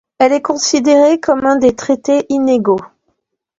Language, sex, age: French, female, 50-59